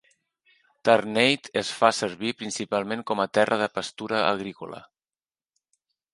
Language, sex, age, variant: Catalan, male, 40-49, Central